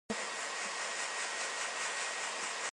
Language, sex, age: Min Nan Chinese, female, 19-29